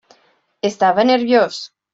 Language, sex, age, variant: Catalan, female, 40-49, Septentrional